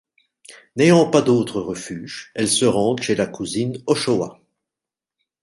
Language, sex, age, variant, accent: French, male, 60-69, Français d'Europe, Français de Belgique